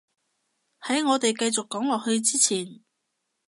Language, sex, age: Cantonese, female, 30-39